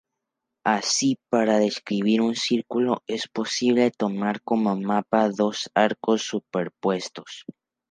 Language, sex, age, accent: Spanish, male, under 19, México